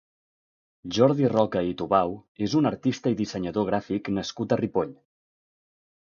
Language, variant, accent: Catalan, Central, central